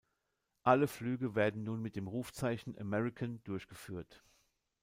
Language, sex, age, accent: German, male, 50-59, Deutschland Deutsch